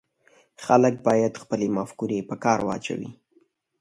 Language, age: Pashto, 19-29